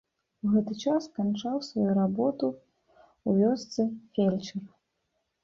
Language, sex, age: Belarusian, female, 30-39